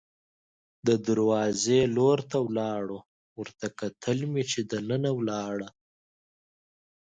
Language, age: Pashto, 19-29